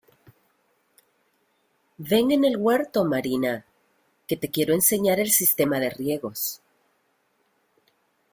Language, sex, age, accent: Spanish, female, 40-49, América central